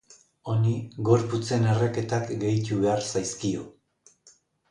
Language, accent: Basque, Erdialdekoa edo Nafarra (Gipuzkoa, Nafarroa)